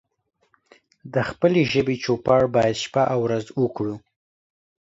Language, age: Pashto, 19-29